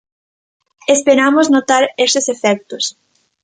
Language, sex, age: Galician, female, 19-29